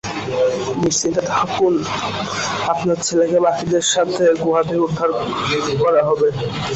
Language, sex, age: Bengali, male, under 19